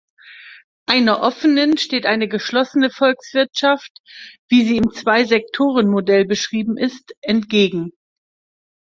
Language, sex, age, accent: German, female, 50-59, Deutschland Deutsch